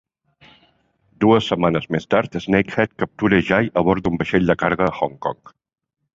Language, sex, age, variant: Catalan, male, 50-59, Central